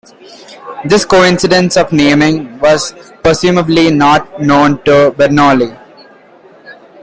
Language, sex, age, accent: English, male, 19-29, India and South Asia (India, Pakistan, Sri Lanka)